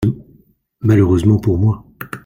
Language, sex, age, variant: French, male, 50-59, Français de métropole